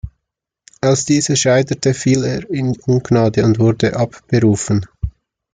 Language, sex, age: German, male, 19-29